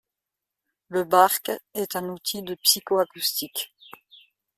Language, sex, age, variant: French, female, 50-59, Français de métropole